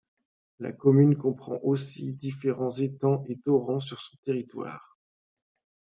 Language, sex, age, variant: French, male, 30-39, Français de métropole